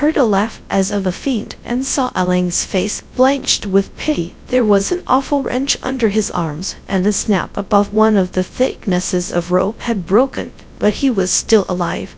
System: TTS, GradTTS